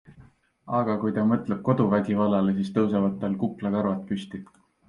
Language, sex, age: Estonian, male, 19-29